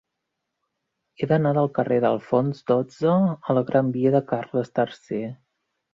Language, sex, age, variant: Catalan, male, 30-39, Central